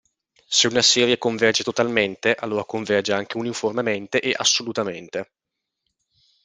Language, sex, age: Italian, male, 19-29